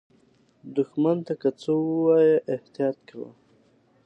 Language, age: Pashto, 19-29